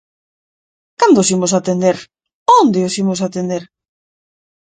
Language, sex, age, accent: Galician, female, 30-39, Central (gheada); Normativo (estándar)